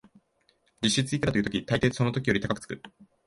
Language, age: Japanese, 19-29